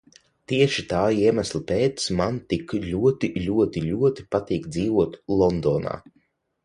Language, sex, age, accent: Latvian, male, under 19, Vidus dialekts